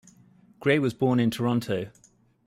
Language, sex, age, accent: English, male, 30-39, England English